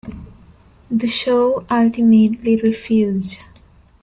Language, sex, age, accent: English, female, 19-29, India and South Asia (India, Pakistan, Sri Lanka)